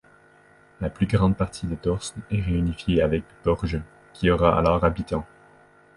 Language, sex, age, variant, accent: French, male, 19-29, Français d'Amérique du Nord, Français du Canada